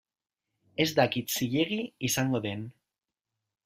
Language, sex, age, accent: Basque, male, 19-29, Erdialdekoa edo Nafarra (Gipuzkoa, Nafarroa)